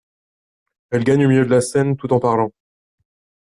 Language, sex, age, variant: French, male, 19-29, Français de métropole